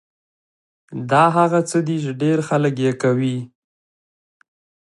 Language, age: Pashto, 19-29